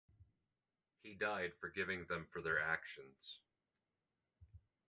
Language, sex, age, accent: English, male, 30-39, United States English